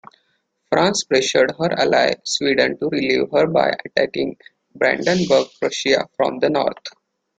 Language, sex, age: English, male, 30-39